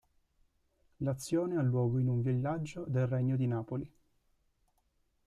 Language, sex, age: Italian, male, 19-29